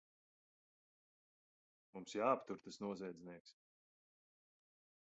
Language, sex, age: Latvian, male, 30-39